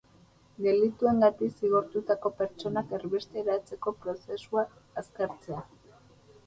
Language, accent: Basque, Erdialdekoa edo Nafarra (Gipuzkoa, Nafarroa)